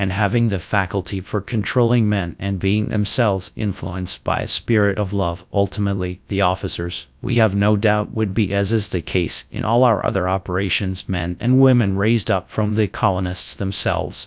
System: TTS, GradTTS